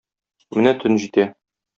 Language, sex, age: Tatar, male, 30-39